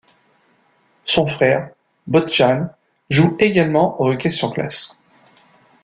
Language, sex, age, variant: French, male, 40-49, Français de métropole